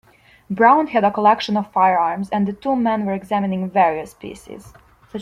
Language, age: English, 19-29